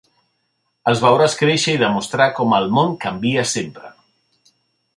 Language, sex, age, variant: Catalan, male, 40-49, Central